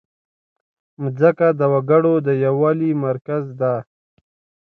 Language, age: Pashto, 19-29